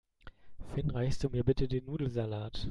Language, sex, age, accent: German, male, 19-29, Deutschland Deutsch